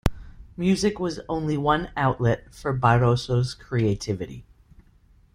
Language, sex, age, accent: English, female, 40-49, United States English